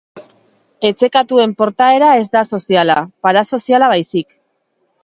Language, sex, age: Basque, female, 40-49